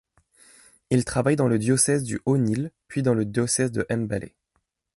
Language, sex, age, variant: French, male, 30-39, Français de métropole